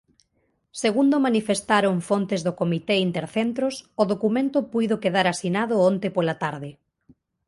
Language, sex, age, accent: Galician, female, 30-39, Normativo (estándar)